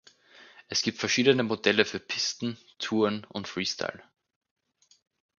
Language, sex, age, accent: German, male, 19-29, Österreichisches Deutsch